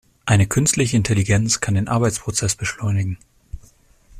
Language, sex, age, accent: German, male, 19-29, Deutschland Deutsch